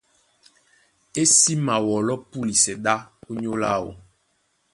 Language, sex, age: Duala, female, 19-29